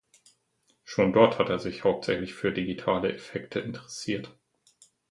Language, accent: German, Deutschland Deutsch